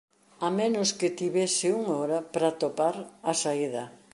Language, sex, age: Galician, female, 60-69